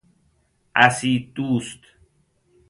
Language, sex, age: Persian, male, 19-29